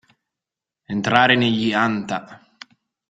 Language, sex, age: Italian, male, 30-39